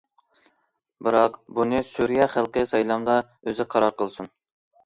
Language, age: Uyghur, 19-29